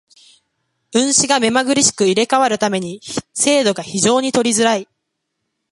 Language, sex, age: Japanese, male, 19-29